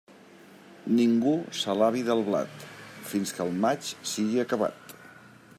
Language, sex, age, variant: Catalan, male, 60-69, Central